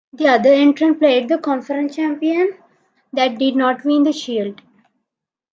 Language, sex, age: English, female, 19-29